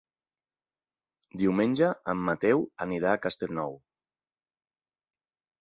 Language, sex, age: Catalan, male, 40-49